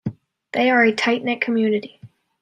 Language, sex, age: English, female, under 19